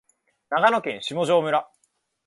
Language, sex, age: Japanese, male, 19-29